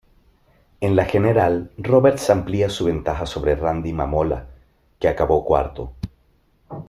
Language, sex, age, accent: Spanish, male, 40-49, Caribe: Cuba, Venezuela, Puerto Rico, República Dominicana, Panamá, Colombia caribeña, México caribeño, Costa del golfo de México